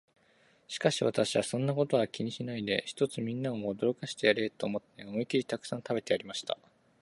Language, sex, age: Japanese, male, 19-29